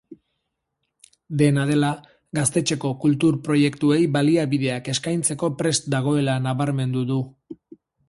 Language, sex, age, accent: Basque, male, 30-39, Mendebalekoa (Araba, Bizkaia, Gipuzkoako mendebaleko herri batzuk)